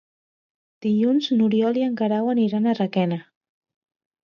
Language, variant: Catalan, Central